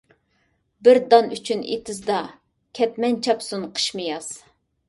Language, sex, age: Uyghur, female, 30-39